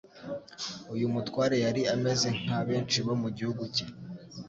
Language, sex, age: Kinyarwanda, male, 19-29